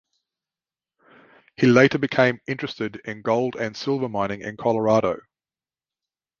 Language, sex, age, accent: English, male, 50-59, Australian English